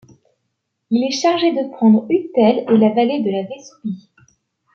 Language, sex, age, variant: French, female, 19-29, Français de métropole